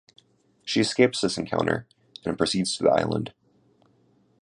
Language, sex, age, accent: English, male, 19-29, United States English